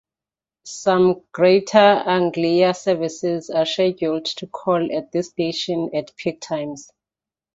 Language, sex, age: English, female, 40-49